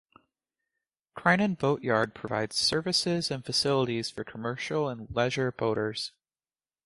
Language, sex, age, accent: English, male, 19-29, United States English